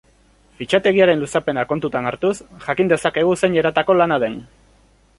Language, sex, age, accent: Basque, male, 19-29, Erdialdekoa edo Nafarra (Gipuzkoa, Nafarroa)